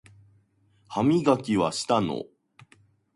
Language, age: Japanese, 30-39